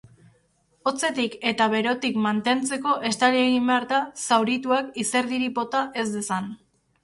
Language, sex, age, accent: Basque, female, 19-29, Erdialdekoa edo Nafarra (Gipuzkoa, Nafarroa)